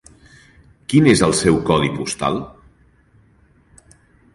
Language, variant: Catalan, Central